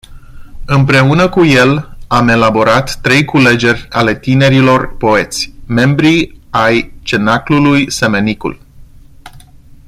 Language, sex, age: Romanian, male, 30-39